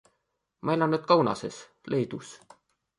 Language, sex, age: Estonian, male, 19-29